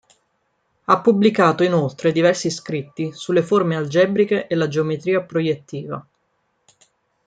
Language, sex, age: Italian, female, 30-39